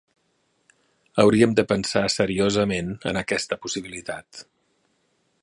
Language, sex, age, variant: Catalan, male, 40-49, Central